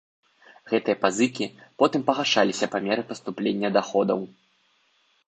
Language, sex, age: Belarusian, male, 19-29